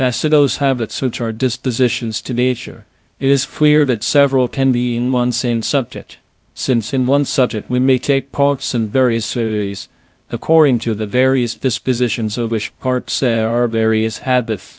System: TTS, VITS